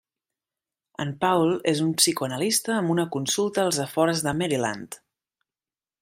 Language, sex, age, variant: Catalan, female, 30-39, Central